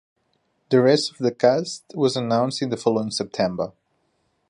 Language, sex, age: English, male, 19-29